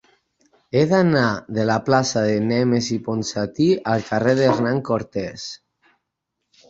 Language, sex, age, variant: Catalan, male, 30-39, Nord-Occidental